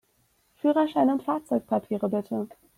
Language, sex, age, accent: German, female, 19-29, Deutschland Deutsch